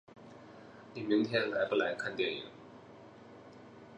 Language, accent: Chinese, 出生地：河北省